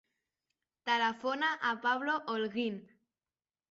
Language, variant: Catalan, Central